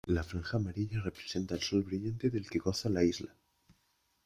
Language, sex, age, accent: Spanish, male, 19-29, España: Norte peninsular (Asturias, Castilla y León, Cantabria, País Vasco, Navarra, Aragón, La Rioja, Guadalajara, Cuenca)